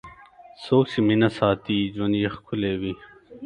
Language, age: Pashto, 19-29